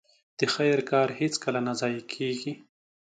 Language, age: Pashto, 19-29